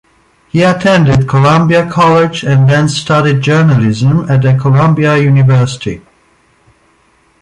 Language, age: English, 50-59